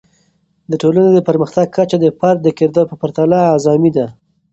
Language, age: Pashto, 19-29